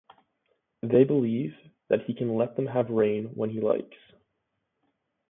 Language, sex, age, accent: English, male, 19-29, Canadian English